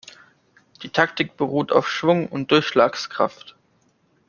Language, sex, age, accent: German, male, under 19, Deutschland Deutsch